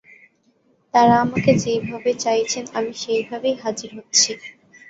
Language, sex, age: Bengali, female, 19-29